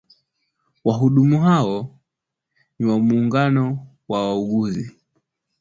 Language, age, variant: Swahili, 19-29, Kiswahili cha Bara ya Tanzania